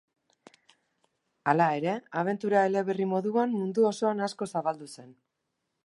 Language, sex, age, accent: Basque, female, 30-39, Mendebalekoa (Araba, Bizkaia, Gipuzkoako mendebaleko herri batzuk)